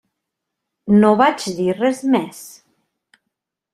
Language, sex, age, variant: Catalan, female, 40-49, Central